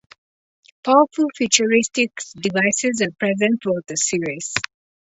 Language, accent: English, England English